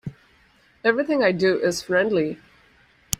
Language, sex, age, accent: English, female, 19-29, India and South Asia (India, Pakistan, Sri Lanka)